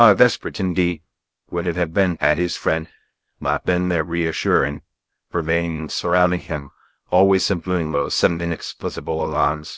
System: TTS, VITS